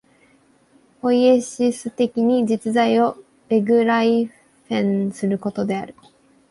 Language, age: Japanese, 19-29